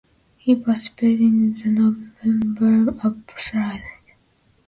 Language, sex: English, female